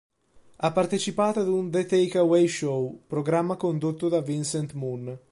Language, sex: Italian, male